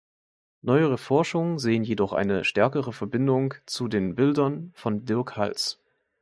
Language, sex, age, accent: German, male, 19-29, Deutschland Deutsch